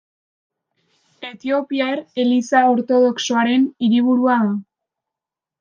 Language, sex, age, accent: Basque, female, under 19, Mendebalekoa (Araba, Bizkaia, Gipuzkoako mendebaleko herri batzuk)